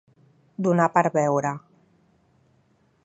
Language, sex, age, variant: Catalan, female, 40-49, Central